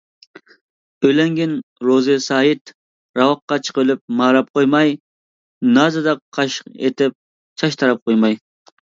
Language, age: Uyghur, 19-29